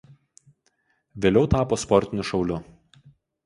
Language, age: Lithuanian, 40-49